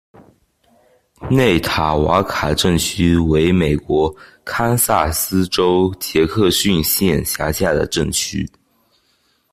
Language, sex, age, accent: Chinese, male, under 19, 出生地：福建省